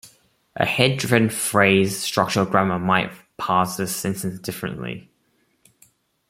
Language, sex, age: English, male, 19-29